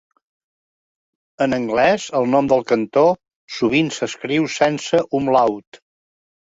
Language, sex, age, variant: Catalan, male, 70-79, Central